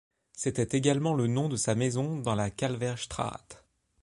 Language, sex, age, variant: French, male, 30-39, Français de métropole